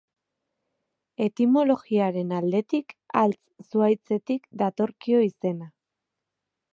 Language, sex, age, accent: Basque, female, 30-39, Erdialdekoa edo Nafarra (Gipuzkoa, Nafarroa)